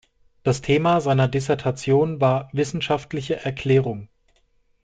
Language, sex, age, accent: German, male, 30-39, Deutschland Deutsch